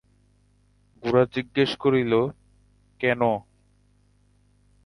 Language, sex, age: Bengali, male, 19-29